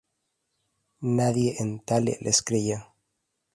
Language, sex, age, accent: Spanish, male, 19-29, Chileno: Chile, Cuyo